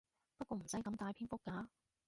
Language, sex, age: Cantonese, female, 30-39